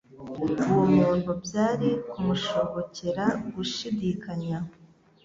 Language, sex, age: Kinyarwanda, female, 40-49